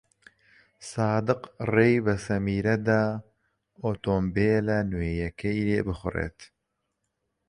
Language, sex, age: Central Kurdish, male, 19-29